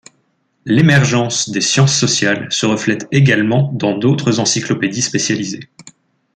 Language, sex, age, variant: French, male, 19-29, Français de métropole